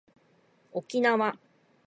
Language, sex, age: Japanese, female, 30-39